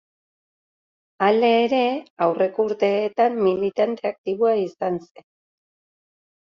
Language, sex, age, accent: Basque, female, 50-59, Erdialdekoa edo Nafarra (Gipuzkoa, Nafarroa)